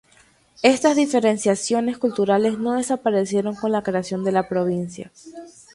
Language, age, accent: Spanish, 19-29, Andino-Pacífico: Colombia, Perú, Ecuador, oeste de Bolivia y Venezuela andina